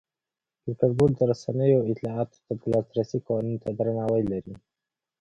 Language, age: Pashto, 19-29